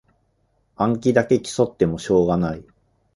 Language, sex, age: Japanese, male, 50-59